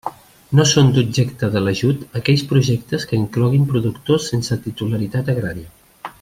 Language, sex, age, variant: Catalan, male, 50-59, Central